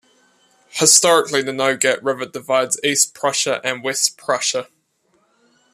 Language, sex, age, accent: English, male, 19-29, New Zealand English